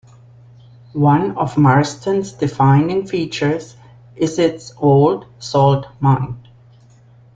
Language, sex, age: English, female, 50-59